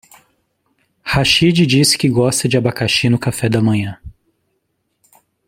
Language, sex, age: Portuguese, male, 40-49